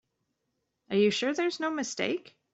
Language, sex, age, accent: English, female, 30-39, United States English